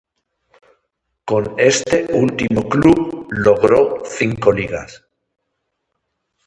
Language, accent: Spanish, España: Norte peninsular (Asturias, Castilla y León, Cantabria, País Vasco, Navarra, Aragón, La Rioja, Guadalajara, Cuenca)